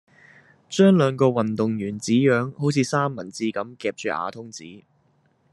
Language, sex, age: Cantonese, male, 19-29